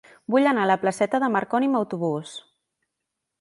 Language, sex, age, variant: Catalan, female, 19-29, Central